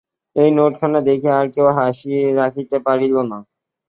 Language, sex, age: Bengali, male, 19-29